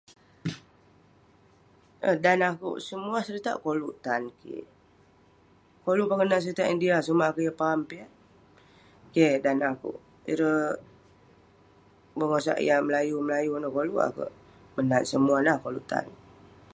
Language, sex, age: Western Penan, female, 30-39